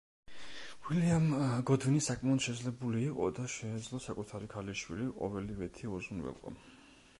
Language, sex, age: Georgian, male, 30-39